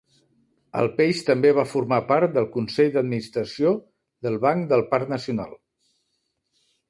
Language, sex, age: Catalan, male, 50-59